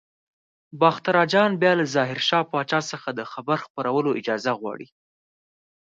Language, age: Pashto, under 19